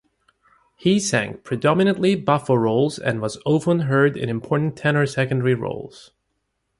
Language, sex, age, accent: English, male, 30-39, United States English